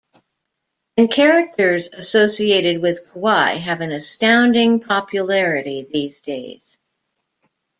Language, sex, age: English, female, 60-69